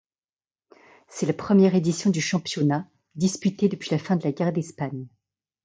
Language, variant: French, Français de métropole